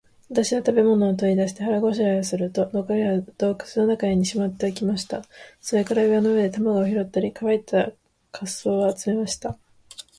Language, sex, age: Japanese, female, 19-29